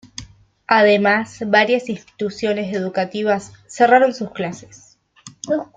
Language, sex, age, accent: Spanish, female, 30-39, Rioplatense: Argentina, Uruguay, este de Bolivia, Paraguay